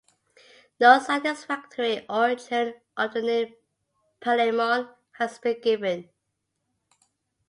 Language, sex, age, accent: English, female, 40-49, Scottish English